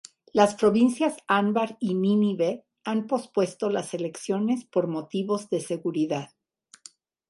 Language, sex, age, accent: Spanish, female, 60-69, México